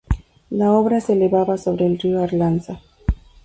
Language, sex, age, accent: Spanish, female, 40-49, México